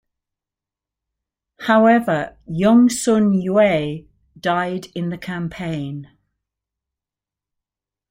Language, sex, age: English, female, 60-69